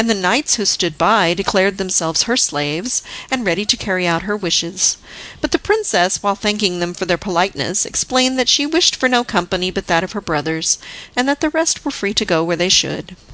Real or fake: real